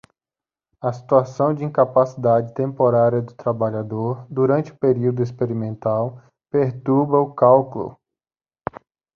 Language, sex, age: Portuguese, male, 19-29